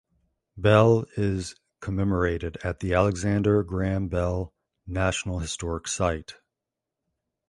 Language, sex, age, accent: English, male, 40-49, United States English